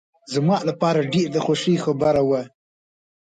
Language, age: Pashto, 19-29